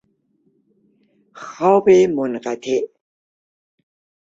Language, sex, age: Persian, female, 60-69